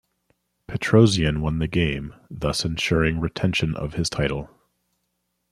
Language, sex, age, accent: English, male, 30-39, United States English